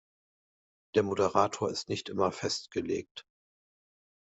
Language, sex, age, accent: German, male, 40-49, Deutschland Deutsch